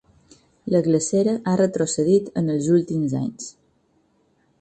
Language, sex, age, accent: Catalan, female, 40-49, mallorquí